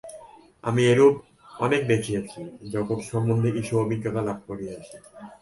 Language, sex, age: Bengali, male, 19-29